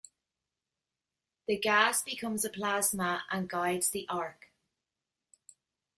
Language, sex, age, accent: English, female, 30-39, Irish English